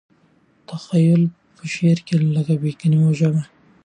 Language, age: Pashto, 19-29